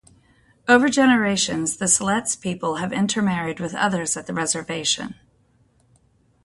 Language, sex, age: English, female, 50-59